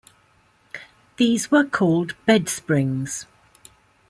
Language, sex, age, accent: English, female, 70-79, England English